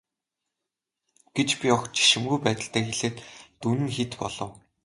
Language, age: Mongolian, 19-29